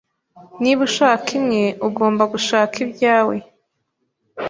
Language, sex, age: Kinyarwanda, female, 19-29